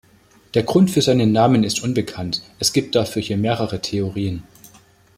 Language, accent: German, Deutschland Deutsch